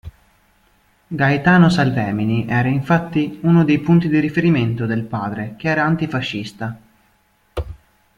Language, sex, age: Italian, male, 19-29